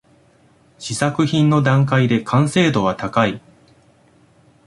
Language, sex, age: Japanese, male, 19-29